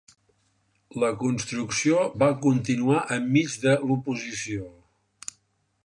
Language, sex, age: Catalan, male, 60-69